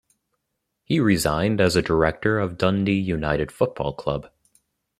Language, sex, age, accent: English, male, 19-29, United States English